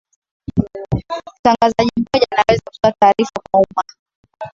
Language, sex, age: Swahili, female, 19-29